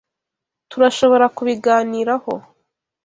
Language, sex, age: Kinyarwanda, female, 19-29